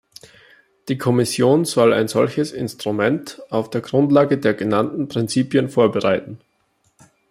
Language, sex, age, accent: German, male, 19-29, Österreichisches Deutsch